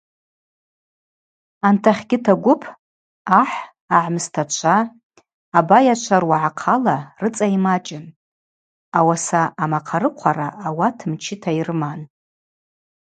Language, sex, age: Abaza, female, 40-49